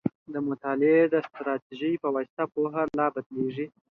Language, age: Pashto, 19-29